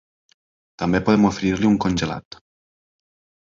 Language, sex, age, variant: Catalan, male, 19-29, Nord-Occidental